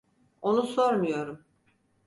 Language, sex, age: Turkish, female, 60-69